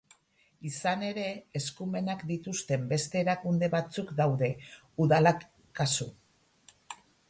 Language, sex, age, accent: Basque, female, 50-59, Erdialdekoa edo Nafarra (Gipuzkoa, Nafarroa)